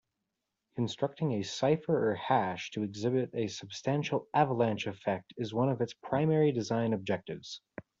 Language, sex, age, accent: English, male, under 19, United States English